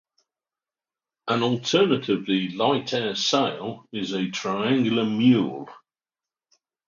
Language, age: English, 60-69